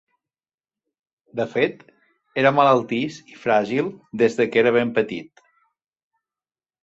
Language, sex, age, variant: Catalan, male, 40-49, Central